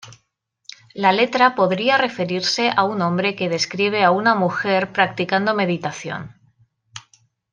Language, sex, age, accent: Spanish, female, 30-39, España: Norte peninsular (Asturias, Castilla y León, Cantabria, País Vasco, Navarra, Aragón, La Rioja, Guadalajara, Cuenca)